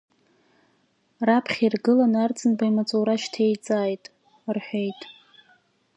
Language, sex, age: Abkhazian, female, 19-29